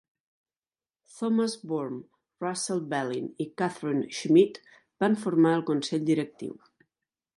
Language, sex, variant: Catalan, female, Nord-Occidental